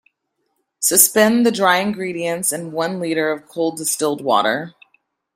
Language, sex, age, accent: English, female, 19-29, United States English